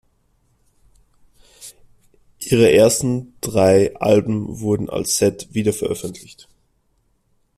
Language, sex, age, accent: German, male, 19-29, Österreichisches Deutsch